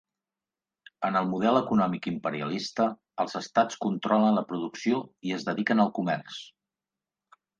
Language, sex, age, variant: Catalan, male, 40-49, Central